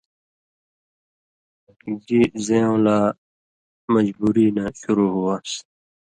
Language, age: Indus Kohistani, 30-39